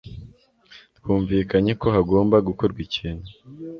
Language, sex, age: Kinyarwanda, male, 19-29